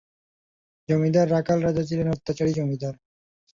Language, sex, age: Bengali, male, 19-29